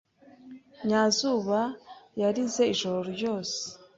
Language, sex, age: Kinyarwanda, female, 19-29